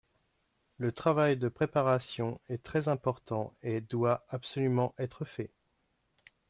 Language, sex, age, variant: French, male, 40-49, Français de métropole